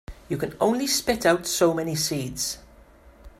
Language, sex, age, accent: English, male, 50-59, Welsh English